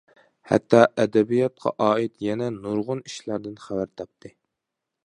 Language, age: Uyghur, 19-29